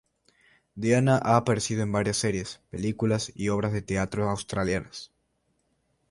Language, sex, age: Spanish, male, 19-29